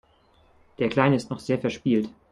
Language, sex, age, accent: German, male, 19-29, Deutschland Deutsch